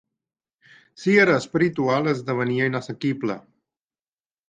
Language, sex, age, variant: Catalan, male, 50-59, Central